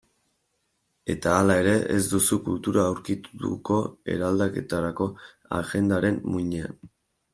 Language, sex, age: Basque, male, 19-29